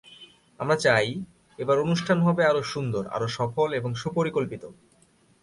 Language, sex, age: Bengali, male, 19-29